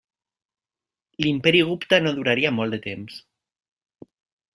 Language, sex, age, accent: Catalan, male, 19-29, valencià